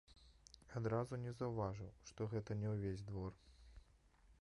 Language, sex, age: Belarusian, male, 19-29